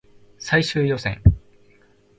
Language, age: Japanese, 19-29